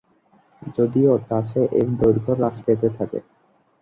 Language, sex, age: Bengali, male, under 19